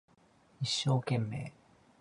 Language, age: Japanese, 30-39